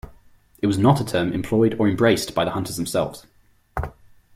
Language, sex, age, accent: English, male, 19-29, England English